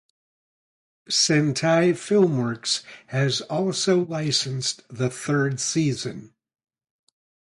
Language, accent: English, United States English